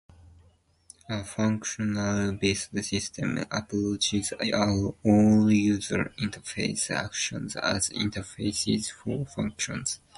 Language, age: English, 19-29